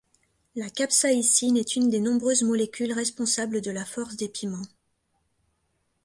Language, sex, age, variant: French, female, 19-29, Français de métropole